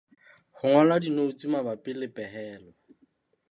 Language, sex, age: Southern Sotho, male, 30-39